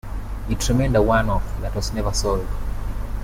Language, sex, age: English, male, 19-29